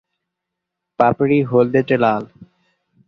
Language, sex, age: Bengali, male, 19-29